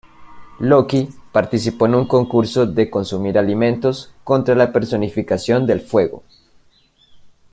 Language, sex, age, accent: Spanish, male, 19-29, Andino-Pacífico: Colombia, Perú, Ecuador, oeste de Bolivia y Venezuela andina